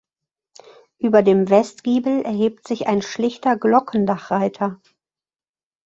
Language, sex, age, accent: German, female, 40-49, Deutschland Deutsch